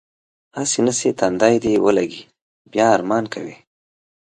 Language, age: Pashto, 30-39